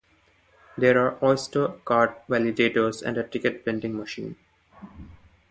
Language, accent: English, India and South Asia (India, Pakistan, Sri Lanka)